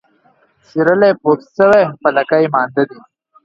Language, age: Pashto, 19-29